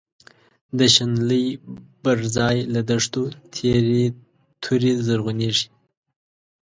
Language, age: Pashto, 19-29